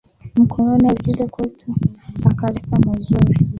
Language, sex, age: Swahili, female, 19-29